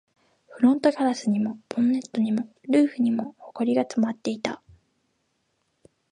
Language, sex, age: Japanese, female, 19-29